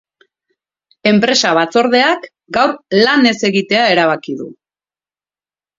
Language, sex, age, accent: Basque, female, 40-49, Erdialdekoa edo Nafarra (Gipuzkoa, Nafarroa)